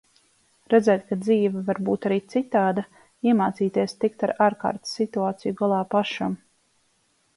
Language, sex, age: Latvian, female, 30-39